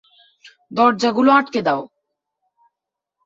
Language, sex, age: Bengali, male, 19-29